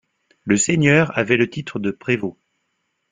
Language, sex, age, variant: French, male, 30-39, Français de métropole